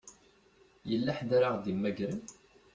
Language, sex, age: Kabyle, male, 30-39